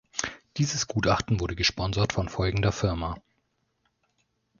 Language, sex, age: German, male, 19-29